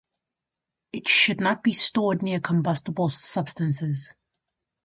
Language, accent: English, Southern African (South Africa, Zimbabwe, Namibia)